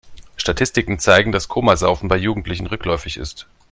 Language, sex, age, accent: German, male, 40-49, Deutschland Deutsch